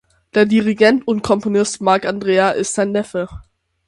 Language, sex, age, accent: German, male, under 19, Österreichisches Deutsch